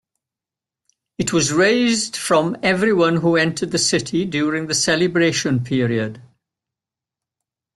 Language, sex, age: English, male, 80-89